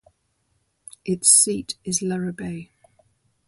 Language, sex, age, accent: English, female, 50-59, England English